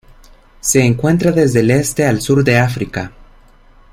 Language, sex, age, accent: Spanish, male, 19-29, América central